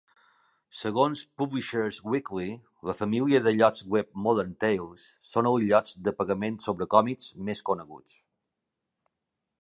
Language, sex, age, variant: Catalan, male, 40-49, Balear